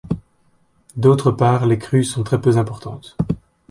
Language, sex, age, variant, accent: French, male, 19-29, Français d'Europe, Français de Belgique